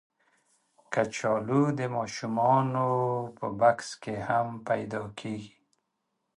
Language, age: Pashto, 50-59